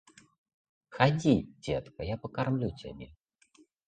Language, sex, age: Belarusian, male, 30-39